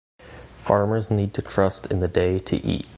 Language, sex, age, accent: English, male, 19-29, United States English